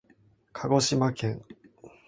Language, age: Japanese, 19-29